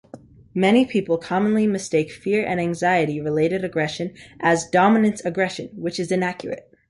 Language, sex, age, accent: English, male, under 19, United States English